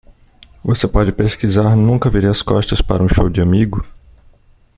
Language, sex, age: Portuguese, male, 19-29